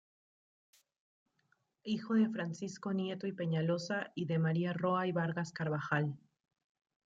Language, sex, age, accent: Spanish, female, 19-29, Andino-Pacífico: Colombia, Perú, Ecuador, oeste de Bolivia y Venezuela andina